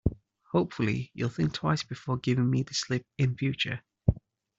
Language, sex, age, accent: English, male, 30-39, England English